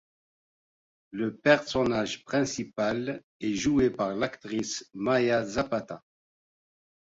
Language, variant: French, Français du nord de l'Afrique